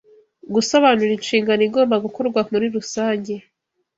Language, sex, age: Kinyarwanda, female, 19-29